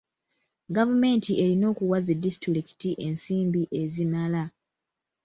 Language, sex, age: Ganda, female, 19-29